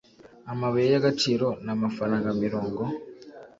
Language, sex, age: Kinyarwanda, male, 19-29